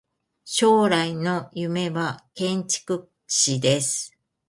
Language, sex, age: Japanese, female, 40-49